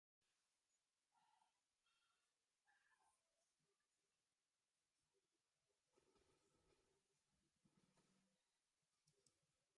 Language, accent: Spanish, Caribe: Cuba, Venezuela, Puerto Rico, República Dominicana, Panamá, Colombia caribeña, México caribeño, Costa del golfo de México